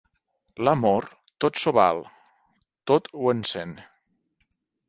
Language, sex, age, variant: Catalan, male, 40-49, Nord-Occidental